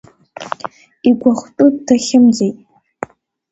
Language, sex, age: Abkhazian, female, under 19